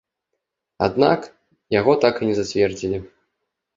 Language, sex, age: Belarusian, male, 19-29